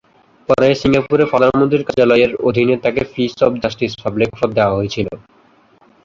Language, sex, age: Bengali, male, 19-29